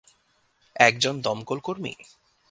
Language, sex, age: Bengali, male, 19-29